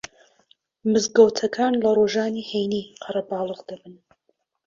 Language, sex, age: Central Kurdish, female, 30-39